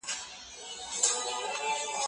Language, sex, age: Pashto, female, 30-39